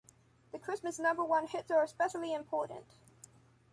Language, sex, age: English, male, under 19